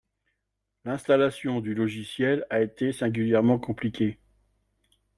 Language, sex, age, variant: French, male, 40-49, Français de métropole